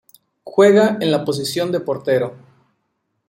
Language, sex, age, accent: Spanish, male, 19-29, México